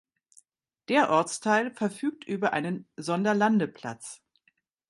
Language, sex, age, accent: German, female, 50-59, Deutschland Deutsch